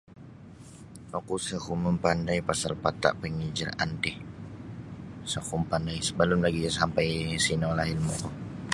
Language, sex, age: Sabah Bisaya, male, 19-29